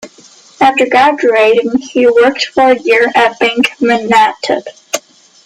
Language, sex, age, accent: English, male, under 19, United States English